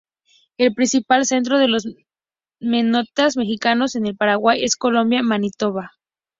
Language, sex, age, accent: Spanish, female, under 19, México